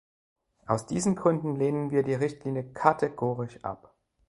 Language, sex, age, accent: German, male, 40-49, Deutschland Deutsch